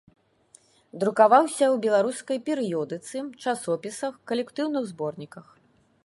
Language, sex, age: Belarusian, female, 30-39